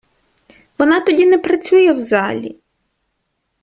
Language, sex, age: Ukrainian, female, 30-39